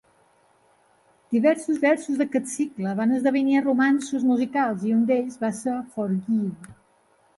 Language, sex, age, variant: Catalan, female, 50-59, Balear